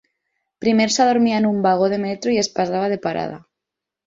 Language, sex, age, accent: Catalan, female, 19-29, valencià